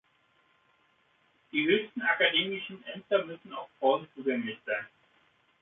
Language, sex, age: German, male, 50-59